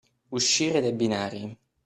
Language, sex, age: Italian, male, 19-29